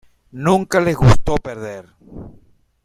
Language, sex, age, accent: Spanish, male, 40-49, Caribe: Cuba, Venezuela, Puerto Rico, República Dominicana, Panamá, Colombia caribeña, México caribeño, Costa del golfo de México